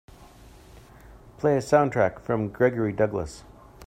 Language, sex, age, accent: English, male, 50-59, Canadian English